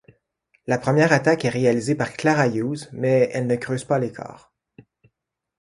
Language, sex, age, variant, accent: French, male, 40-49, Français d'Amérique du Nord, Français du Canada